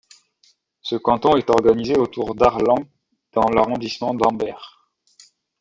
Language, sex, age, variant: French, male, 30-39, Français de métropole